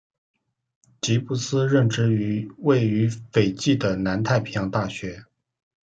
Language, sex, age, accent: Chinese, male, 30-39, 出生地：江苏省